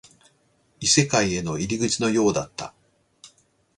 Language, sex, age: Japanese, male, 40-49